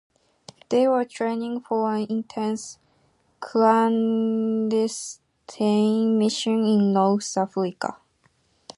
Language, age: English, 19-29